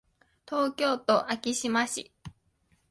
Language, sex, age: Japanese, female, 19-29